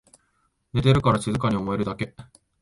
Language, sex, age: Japanese, male, 19-29